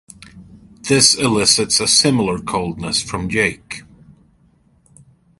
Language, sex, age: English, male, 40-49